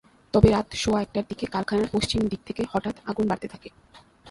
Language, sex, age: Bengali, female, 19-29